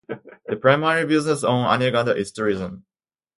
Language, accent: English, United States English